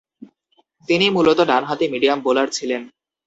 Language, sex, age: Bengali, male, 19-29